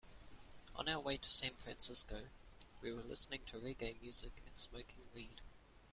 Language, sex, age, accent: English, male, 19-29, New Zealand English